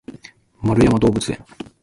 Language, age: Japanese, 30-39